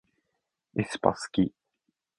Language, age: Japanese, 19-29